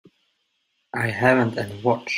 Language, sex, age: English, male, 19-29